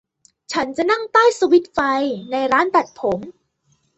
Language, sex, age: Thai, female, under 19